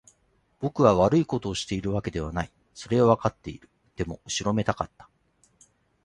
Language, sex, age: Japanese, male, 40-49